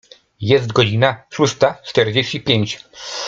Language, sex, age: Polish, male, 40-49